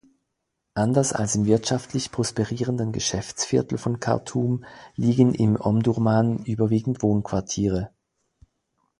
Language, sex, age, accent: German, male, 40-49, Schweizerdeutsch